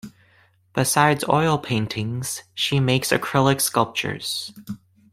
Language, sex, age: English, male, under 19